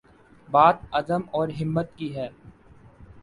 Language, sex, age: Urdu, male, 19-29